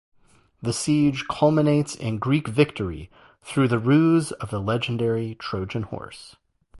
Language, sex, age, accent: English, male, 40-49, United States English